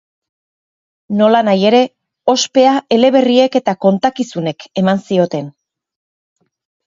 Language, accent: Basque, Erdialdekoa edo Nafarra (Gipuzkoa, Nafarroa)